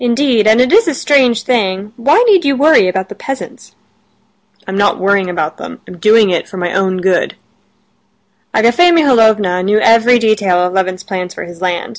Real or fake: real